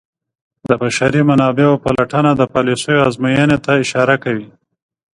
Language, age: Pashto, 30-39